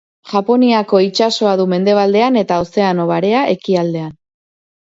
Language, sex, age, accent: Basque, female, 30-39, Erdialdekoa edo Nafarra (Gipuzkoa, Nafarroa)